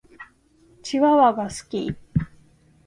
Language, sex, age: Japanese, female, 30-39